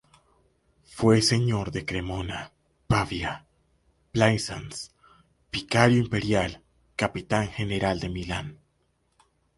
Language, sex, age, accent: Spanish, male, 19-29, Caribe: Cuba, Venezuela, Puerto Rico, República Dominicana, Panamá, Colombia caribeña, México caribeño, Costa del golfo de México